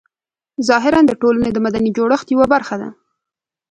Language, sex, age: Pashto, female, 19-29